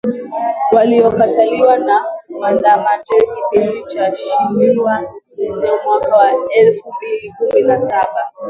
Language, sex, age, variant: Swahili, female, 19-29, Kiswahili cha Bara ya Kenya